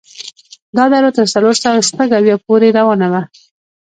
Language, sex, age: Pashto, female, 19-29